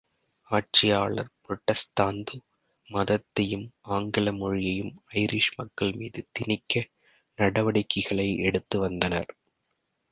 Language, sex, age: Tamil, male, 30-39